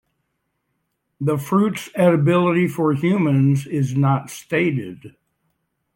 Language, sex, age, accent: English, male, 60-69, United States English